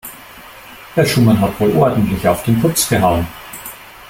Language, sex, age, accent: German, male, 19-29, Deutschland Deutsch